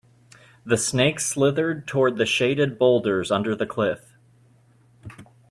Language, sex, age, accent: English, male, 30-39, United States English